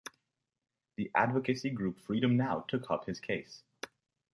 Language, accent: English, United States English